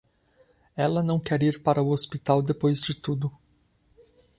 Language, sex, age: Portuguese, male, 30-39